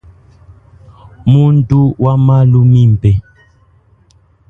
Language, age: Luba-Lulua, 40-49